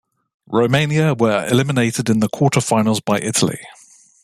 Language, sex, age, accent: English, male, 30-39, England English